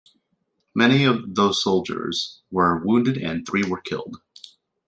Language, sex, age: English, male, 19-29